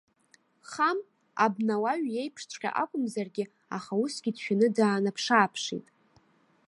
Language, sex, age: Abkhazian, female, under 19